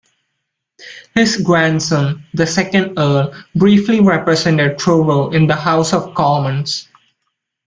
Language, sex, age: English, male, under 19